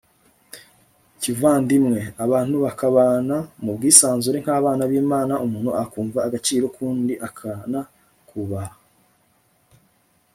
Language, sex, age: Kinyarwanda, female, 30-39